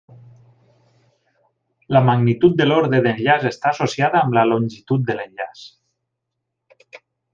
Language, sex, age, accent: Catalan, male, 40-49, valencià